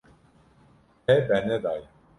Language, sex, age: Kurdish, male, 19-29